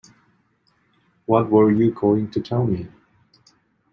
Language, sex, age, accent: English, male, 50-59, United States English